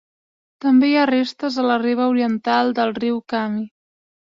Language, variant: Catalan, Central